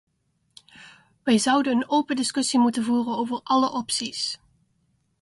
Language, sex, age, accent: Dutch, female, 30-39, Nederlands Nederlands